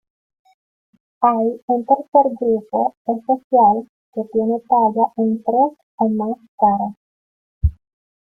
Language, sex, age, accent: Spanish, female, 30-39, Andino-Pacífico: Colombia, Perú, Ecuador, oeste de Bolivia y Venezuela andina